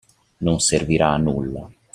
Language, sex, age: Italian, male, 30-39